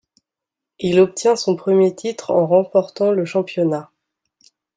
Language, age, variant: French, 19-29, Français de métropole